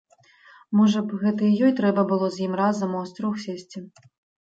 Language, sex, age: Belarusian, female, 30-39